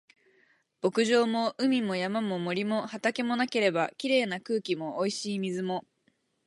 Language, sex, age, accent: Japanese, female, 19-29, 標準語